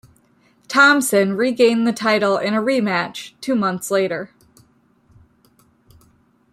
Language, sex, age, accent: English, female, 30-39, United States English